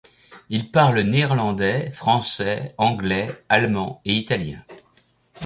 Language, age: French, 70-79